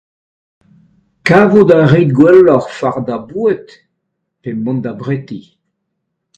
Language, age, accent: Breton, 70-79, Leoneg